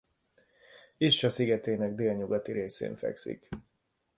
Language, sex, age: Hungarian, male, 50-59